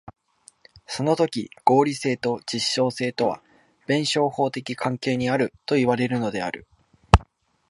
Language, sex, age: Japanese, male, 19-29